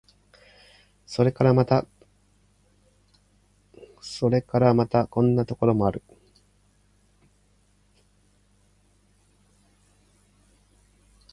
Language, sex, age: Japanese, male, 40-49